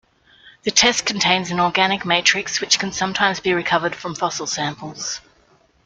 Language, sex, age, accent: English, female, 40-49, Australian English